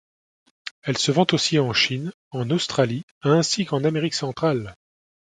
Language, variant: French, Français de métropole